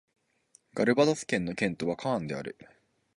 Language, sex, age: Japanese, male, 19-29